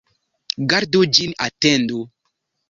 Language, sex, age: Esperanto, male, 19-29